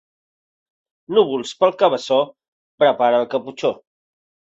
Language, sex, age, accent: Catalan, male, 40-49, Català central